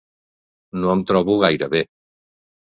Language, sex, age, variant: Catalan, male, 50-59, Nord-Occidental